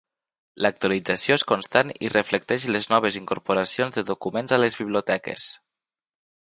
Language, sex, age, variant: Catalan, male, 19-29, Nord-Occidental